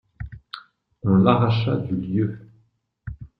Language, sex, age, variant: French, male, 40-49, Français de métropole